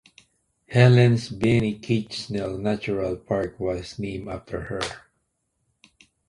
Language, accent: English, Filipino